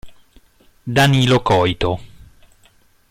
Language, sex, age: Italian, male, 40-49